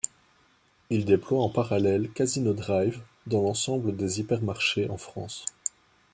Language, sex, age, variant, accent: French, male, 19-29, Français d'Europe, Français de Belgique